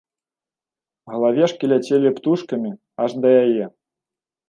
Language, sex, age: Belarusian, male, 19-29